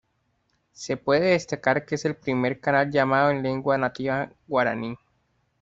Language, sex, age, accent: Spanish, male, 19-29, Caribe: Cuba, Venezuela, Puerto Rico, República Dominicana, Panamá, Colombia caribeña, México caribeño, Costa del golfo de México